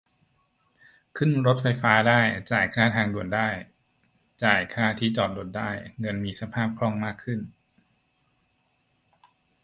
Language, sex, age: Thai, male, 40-49